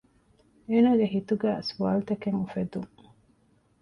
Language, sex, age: Divehi, female, 40-49